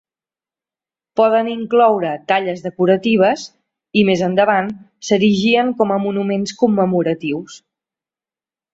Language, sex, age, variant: Catalan, female, 40-49, Central